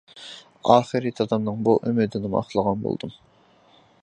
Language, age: Uyghur, 19-29